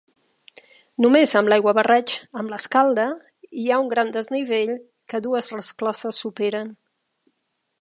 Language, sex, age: Catalan, female, 50-59